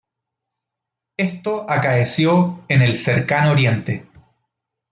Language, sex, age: Spanish, male, 30-39